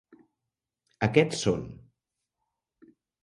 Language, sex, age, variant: Catalan, male, 19-29, Central